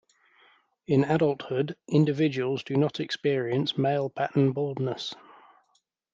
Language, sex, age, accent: English, male, 30-39, England English